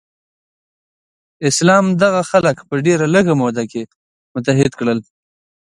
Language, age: Pashto, 30-39